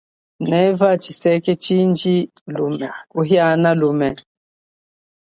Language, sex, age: Chokwe, female, 40-49